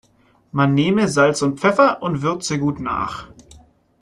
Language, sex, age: German, male, 19-29